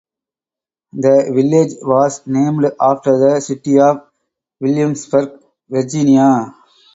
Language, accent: English, India and South Asia (India, Pakistan, Sri Lanka)